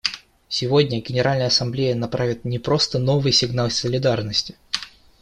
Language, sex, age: Russian, male, under 19